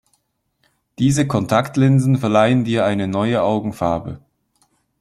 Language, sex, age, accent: German, male, 30-39, Schweizerdeutsch